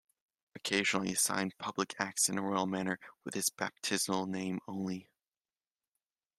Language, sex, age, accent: English, male, 19-29, United States English